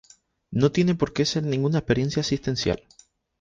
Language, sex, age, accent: Spanish, male, 19-29, España: Islas Canarias